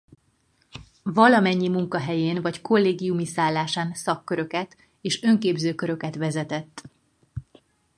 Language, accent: Hungarian, budapesti